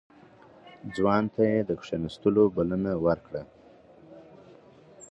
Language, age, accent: Pashto, 19-29, کندهارۍ لهجه